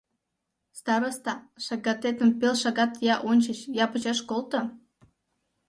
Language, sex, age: Mari, female, under 19